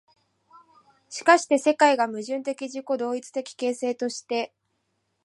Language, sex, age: Japanese, female, 19-29